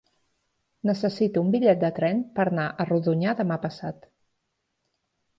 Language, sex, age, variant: Catalan, female, 40-49, Central